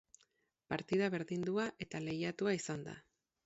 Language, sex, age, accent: Basque, female, 19-29, Erdialdekoa edo Nafarra (Gipuzkoa, Nafarroa)